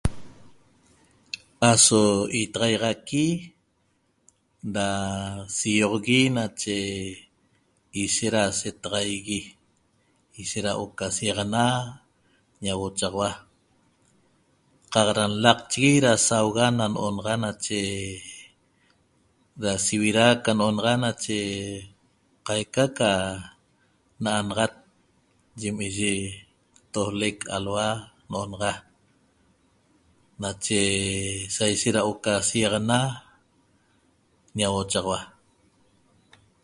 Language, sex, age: Toba, female, 50-59